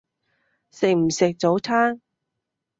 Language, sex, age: Cantonese, female, 30-39